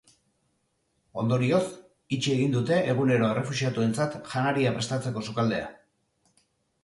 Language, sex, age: Basque, male, 40-49